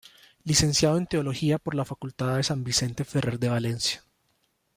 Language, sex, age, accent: Spanish, male, 19-29, Andino-Pacífico: Colombia, Perú, Ecuador, oeste de Bolivia y Venezuela andina